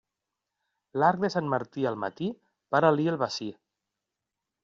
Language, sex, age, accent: Catalan, male, 40-49, valencià